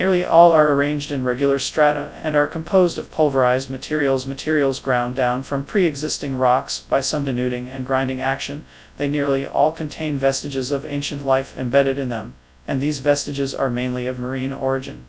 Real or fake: fake